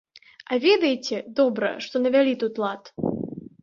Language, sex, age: Belarusian, female, 19-29